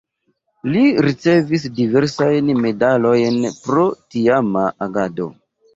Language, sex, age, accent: Esperanto, male, 30-39, Internacia